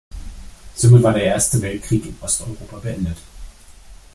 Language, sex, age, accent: German, male, 30-39, Deutschland Deutsch